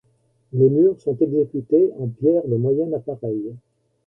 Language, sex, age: French, male, 70-79